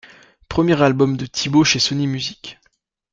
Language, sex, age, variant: French, male, 19-29, Français de métropole